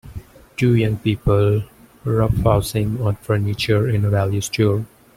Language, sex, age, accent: English, male, 19-29, India and South Asia (India, Pakistan, Sri Lanka)